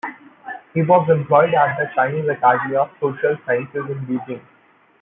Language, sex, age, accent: English, male, 19-29, India and South Asia (India, Pakistan, Sri Lanka)